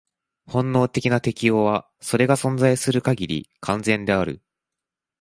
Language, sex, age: Japanese, male, 19-29